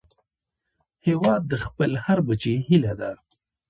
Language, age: Pashto, 30-39